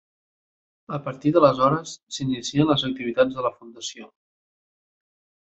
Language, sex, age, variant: Catalan, male, 30-39, Nord-Occidental